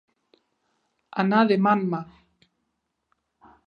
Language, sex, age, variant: Catalan, male, 19-29, Nord-Occidental